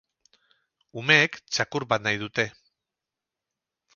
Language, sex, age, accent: Basque, male, 50-59, Erdialdekoa edo Nafarra (Gipuzkoa, Nafarroa)